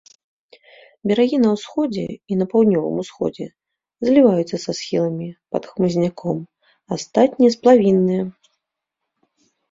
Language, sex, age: Belarusian, female, 30-39